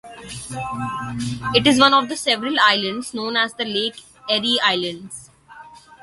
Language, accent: English, India and South Asia (India, Pakistan, Sri Lanka)